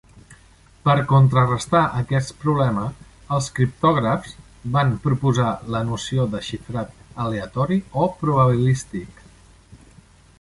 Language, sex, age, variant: Catalan, male, 50-59, Central